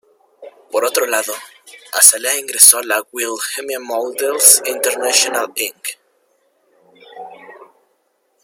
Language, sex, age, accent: Spanish, male, under 19, España: Centro-Sur peninsular (Madrid, Toledo, Castilla-La Mancha)